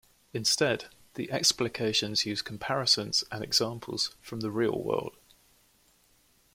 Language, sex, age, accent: English, male, 19-29, England English